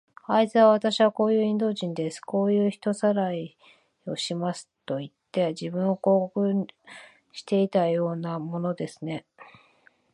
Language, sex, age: Japanese, female, 40-49